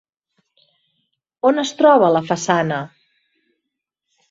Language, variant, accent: Catalan, Central, central